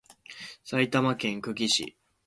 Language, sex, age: Japanese, male, 19-29